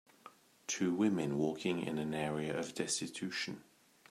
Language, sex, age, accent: English, male, 30-39, England English